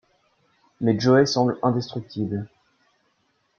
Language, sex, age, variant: French, male, 19-29, Français de métropole